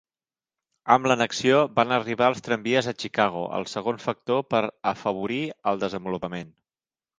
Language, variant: Catalan, Central